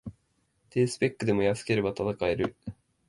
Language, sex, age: Japanese, male, 19-29